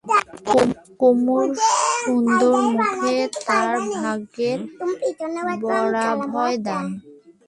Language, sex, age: Bengali, female, 19-29